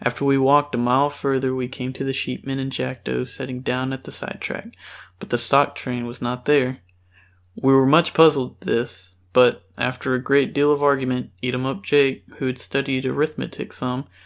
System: none